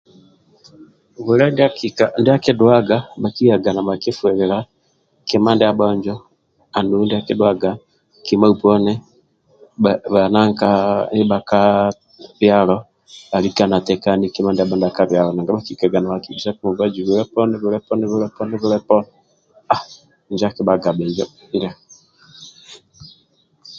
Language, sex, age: Amba (Uganda), male, 30-39